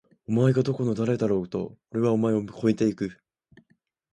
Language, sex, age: Japanese, male, under 19